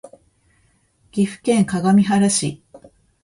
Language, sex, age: Japanese, female, 50-59